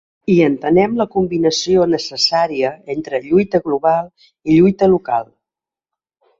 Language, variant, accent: Catalan, Central, central